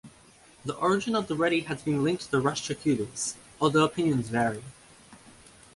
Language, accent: English, Australian English